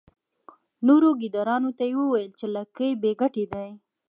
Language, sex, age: Pashto, female, 19-29